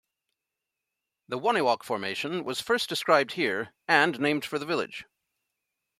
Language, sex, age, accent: English, male, 50-59, United States English